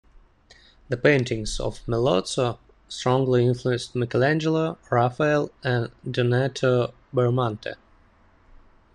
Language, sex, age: English, male, 19-29